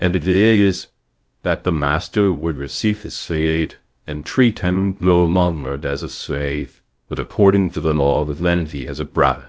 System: TTS, VITS